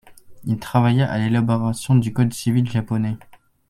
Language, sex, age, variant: French, male, under 19, Français de métropole